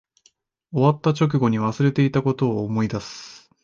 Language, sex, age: Japanese, male, 19-29